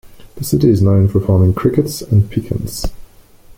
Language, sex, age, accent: English, male, 30-39, Australian English